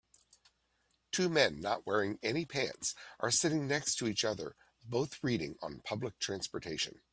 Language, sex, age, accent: English, male, 50-59, United States English